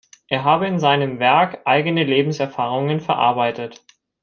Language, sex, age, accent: German, male, 19-29, Deutschland Deutsch